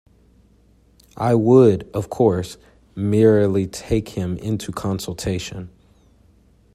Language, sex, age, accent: English, male, 19-29, United States English